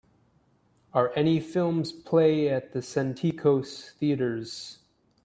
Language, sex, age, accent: English, male, 30-39, Canadian English